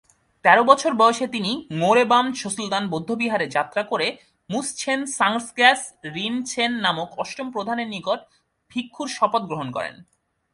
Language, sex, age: Bengali, male, 30-39